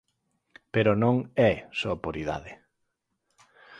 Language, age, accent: Galician, 19-29, Normativo (estándar)